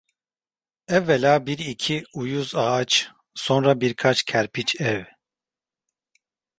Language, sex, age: Turkish, male, 30-39